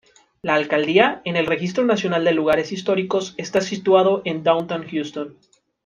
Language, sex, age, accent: Spanish, male, 19-29, México